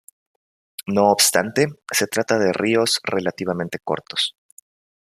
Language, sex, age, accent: Spanish, male, 19-29, México